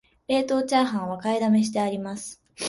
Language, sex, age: Japanese, female, 19-29